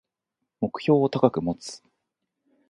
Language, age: Japanese, 40-49